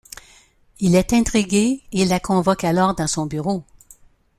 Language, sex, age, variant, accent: French, female, 70-79, Français d'Amérique du Nord, Français du Canada